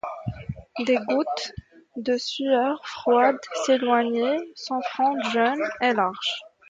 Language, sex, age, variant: French, female, 19-29, Français de métropole